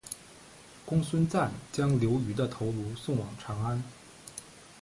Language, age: Chinese, 30-39